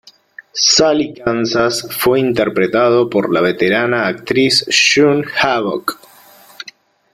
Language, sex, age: Spanish, male, 30-39